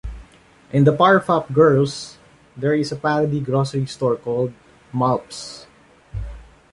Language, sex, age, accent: English, male, 40-49, Filipino